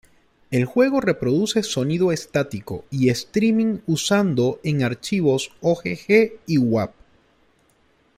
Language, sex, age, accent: Spanish, male, 30-39, Caribe: Cuba, Venezuela, Puerto Rico, República Dominicana, Panamá, Colombia caribeña, México caribeño, Costa del golfo de México